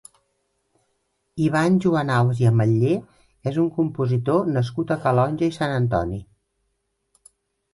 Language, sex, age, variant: Catalan, female, 50-59, Central